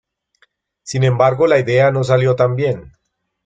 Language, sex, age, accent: Spanish, male, 30-39, Andino-Pacífico: Colombia, Perú, Ecuador, oeste de Bolivia y Venezuela andina